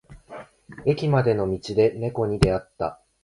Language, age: Japanese, 19-29